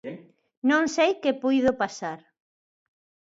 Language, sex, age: Galician, female, 50-59